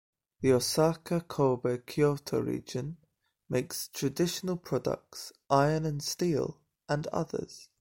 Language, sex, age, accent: English, male, 19-29, England English